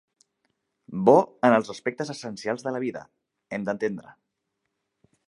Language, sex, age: Catalan, male, 30-39